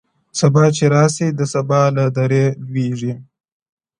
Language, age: Pashto, under 19